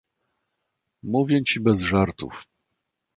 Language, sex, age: Polish, male, 50-59